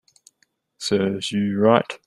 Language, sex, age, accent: English, male, 19-29, Australian English